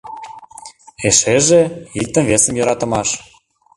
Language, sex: Mari, male